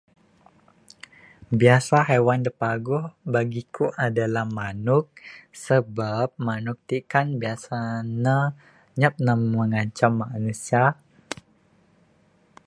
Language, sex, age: Bukar-Sadung Bidayuh, male, 19-29